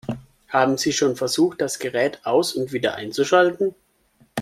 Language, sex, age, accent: German, male, 19-29, Deutschland Deutsch